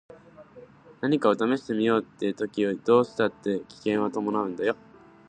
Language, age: Japanese, 19-29